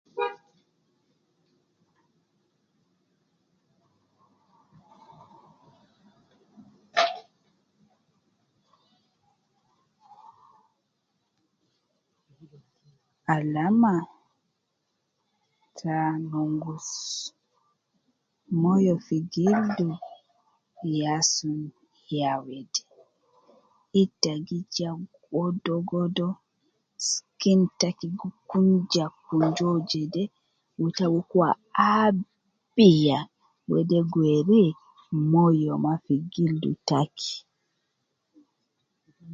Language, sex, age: Nubi, female, 30-39